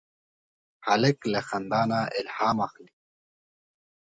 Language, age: Pashto, 19-29